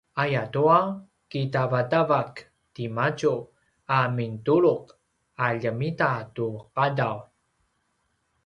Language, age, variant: Paiwan, 30-39, pinayuanan a kinaikacedasan (東排灣語)